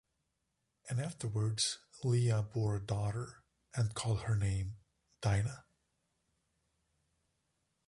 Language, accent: English, United States English